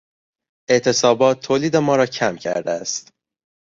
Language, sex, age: Persian, male, 19-29